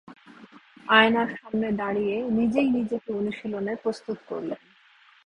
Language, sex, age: Bengali, female, 40-49